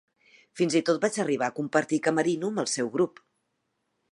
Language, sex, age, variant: Catalan, female, 40-49, Central